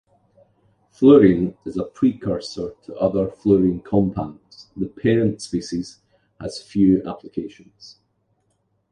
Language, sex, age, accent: English, male, 40-49, Scottish English